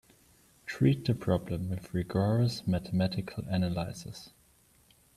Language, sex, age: English, male, 19-29